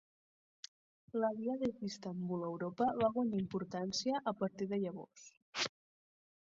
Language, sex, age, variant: Catalan, female, under 19, Central